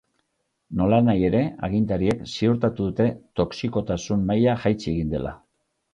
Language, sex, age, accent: Basque, male, 50-59, Mendebalekoa (Araba, Bizkaia, Gipuzkoako mendebaleko herri batzuk)